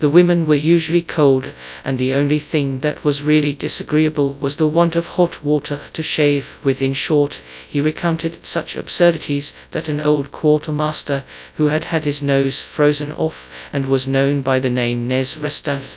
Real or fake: fake